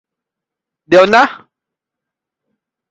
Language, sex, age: Thai, male, 19-29